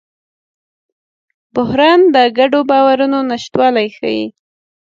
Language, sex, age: Pashto, female, 30-39